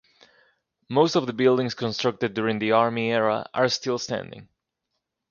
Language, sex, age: English, male, 19-29